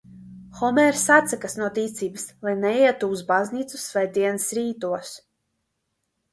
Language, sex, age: Latvian, female, 19-29